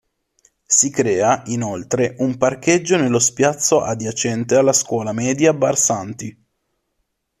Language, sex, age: Italian, male, 19-29